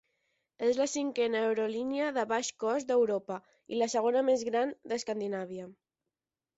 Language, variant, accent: Catalan, Balear, balear